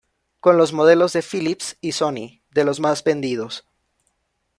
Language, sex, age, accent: Spanish, male, 19-29, México